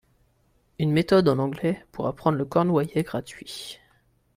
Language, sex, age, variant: French, male, 19-29, Français de métropole